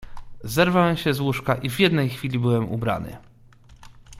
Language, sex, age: Polish, male, 30-39